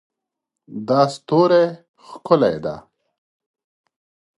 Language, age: Pashto, 40-49